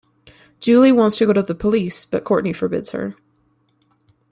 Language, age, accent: English, 19-29, Canadian English